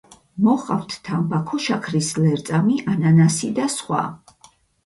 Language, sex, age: Georgian, female, 50-59